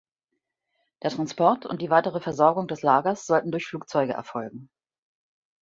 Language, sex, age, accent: German, female, 50-59, Deutschland Deutsch